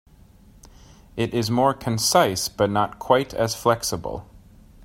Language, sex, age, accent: English, male, 30-39, United States English